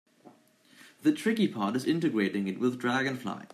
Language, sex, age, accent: English, male, 19-29, United States English